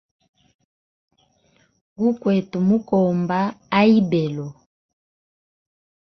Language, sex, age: Hemba, female, 30-39